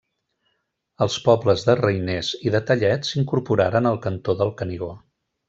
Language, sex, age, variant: Catalan, male, 50-59, Central